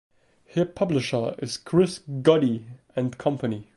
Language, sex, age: English, male, 19-29